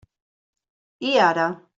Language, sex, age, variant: Catalan, female, 50-59, Central